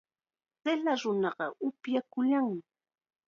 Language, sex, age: Chiquián Ancash Quechua, female, 30-39